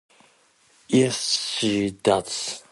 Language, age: English, 19-29